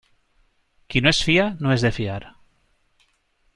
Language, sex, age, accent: Catalan, male, 40-49, valencià